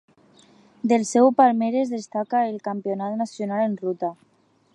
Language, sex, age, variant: Catalan, female, under 19, Alacantí